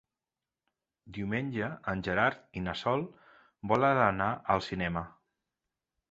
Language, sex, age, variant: Catalan, male, 40-49, Central